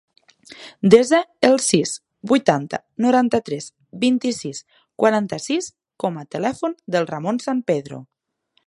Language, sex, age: Catalan, female, 19-29